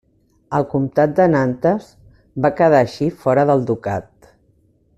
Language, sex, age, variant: Catalan, female, 50-59, Central